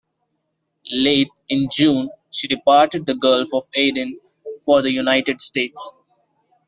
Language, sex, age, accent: English, male, under 19, India and South Asia (India, Pakistan, Sri Lanka)